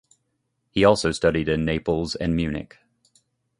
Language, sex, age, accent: English, male, 30-39, United States English